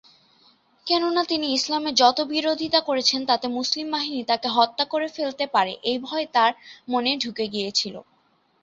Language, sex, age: Bengali, female, under 19